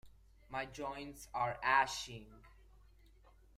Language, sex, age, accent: English, male, under 19, England English